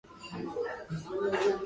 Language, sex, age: English, female, 19-29